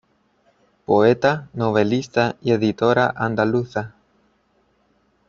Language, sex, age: Spanish, male, 19-29